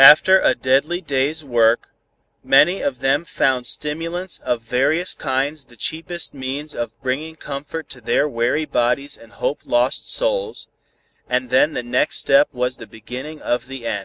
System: none